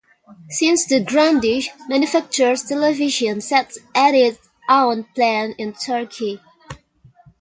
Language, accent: English, Malaysian English